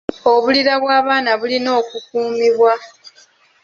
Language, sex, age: Ganda, female, 19-29